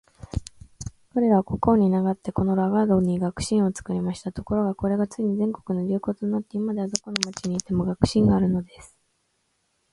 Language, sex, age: Japanese, female, 19-29